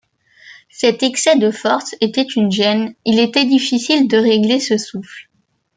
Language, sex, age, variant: French, female, under 19, Français de métropole